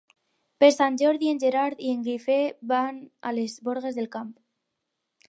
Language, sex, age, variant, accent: Catalan, female, under 19, Alacantí, aprenent (recent, des del castellà)